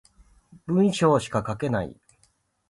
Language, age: Japanese, 40-49